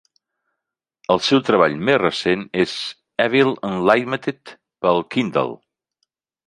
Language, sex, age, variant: Catalan, male, 50-59, Central